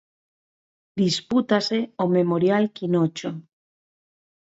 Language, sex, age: Galician, female, 40-49